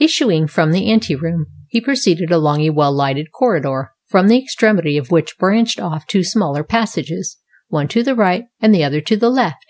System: none